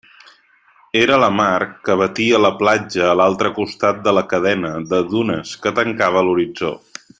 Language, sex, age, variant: Catalan, male, 30-39, Central